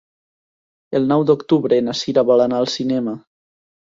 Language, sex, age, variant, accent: Catalan, male, under 19, Nord-Occidental, Tortosí